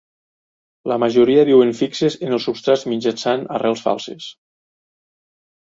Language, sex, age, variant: Catalan, male, 40-49, Nord-Occidental